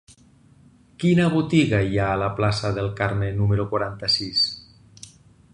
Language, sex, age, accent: Catalan, male, 40-49, valencià